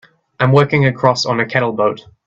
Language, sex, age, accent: English, male, 19-29, New Zealand English